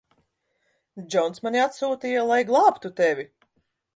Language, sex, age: Latvian, female, 40-49